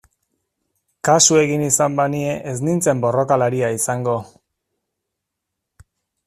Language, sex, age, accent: Basque, male, 40-49, Erdialdekoa edo Nafarra (Gipuzkoa, Nafarroa)